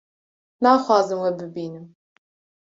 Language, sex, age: Kurdish, female, 19-29